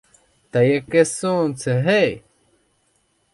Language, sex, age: Ukrainian, male, 19-29